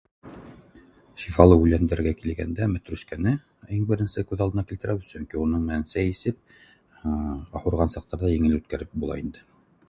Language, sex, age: Bashkir, male, 40-49